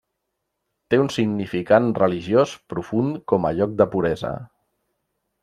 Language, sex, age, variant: Catalan, male, 40-49, Central